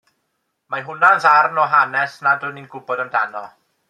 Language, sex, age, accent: Welsh, male, 19-29, Y Deyrnas Unedig Cymraeg